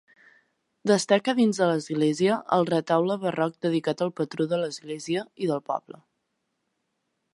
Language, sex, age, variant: Catalan, female, under 19, Central